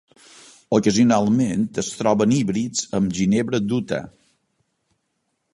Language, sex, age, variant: Catalan, male, 60-69, Balear